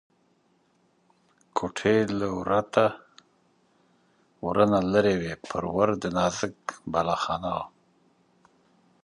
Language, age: Pashto, 50-59